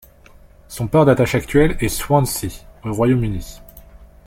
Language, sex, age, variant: French, male, 19-29, Français de métropole